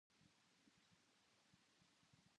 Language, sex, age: Japanese, female, under 19